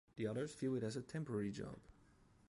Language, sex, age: English, male, 19-29